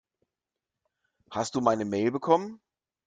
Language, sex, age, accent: German, male, 40-49, Deutschland Deutsch